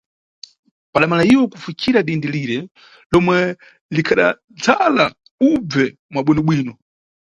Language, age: Nyungwe, 30-39